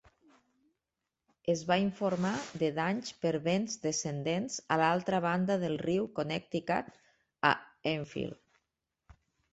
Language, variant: Catalan, Nord-Occidental